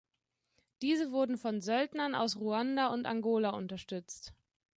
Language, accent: German, Deutschland Deutsch